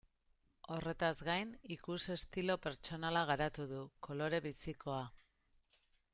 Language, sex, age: Basque, female, 40-49